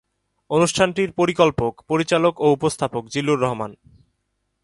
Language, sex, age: Bengali, male, 19-29